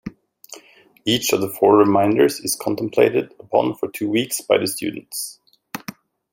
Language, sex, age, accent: English, male, 40-49, United States English